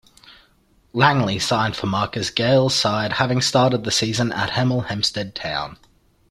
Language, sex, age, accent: English, male, 19-29, Australian English